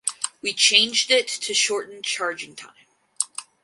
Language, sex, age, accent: English, female, 19-29, United States English